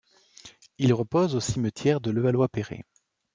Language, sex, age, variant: French, male, under 19, Français de métropole